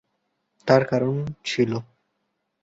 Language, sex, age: Bengali, male, 19-29